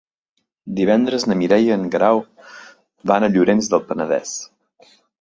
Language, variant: Catalan, Central